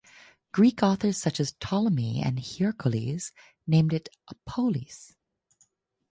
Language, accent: English, United States English